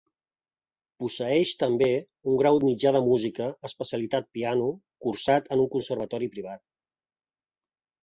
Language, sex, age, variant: Catalan, male, 40-49, Central